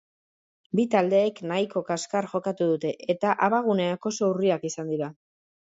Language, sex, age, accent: Basque, male, under 19, Mendebalekoa (Araba, Bizkaia, Gipuzkoako mendebaleko herri batzuk)